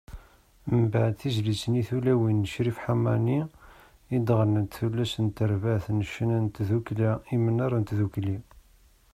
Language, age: Kabyle, 30-39